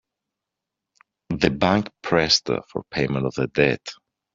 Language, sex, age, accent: English, male, 30-39, England English